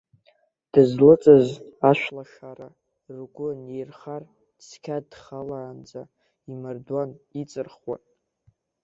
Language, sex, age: Abkhazian, male, under 19